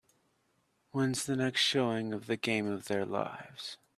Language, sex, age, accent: English, male, 30-39, United States English